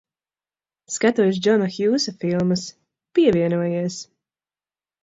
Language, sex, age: Latvian, female, under 19